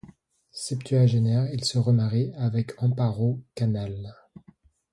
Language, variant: French, Français de métropole